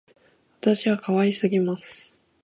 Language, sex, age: Japanese, female, 19-29